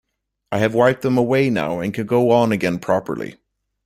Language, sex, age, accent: English, male, 19-29, United States English